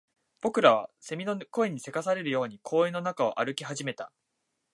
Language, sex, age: Japanese, male, 19-29